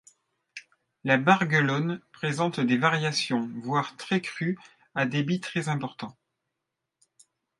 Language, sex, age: French, male, 30-39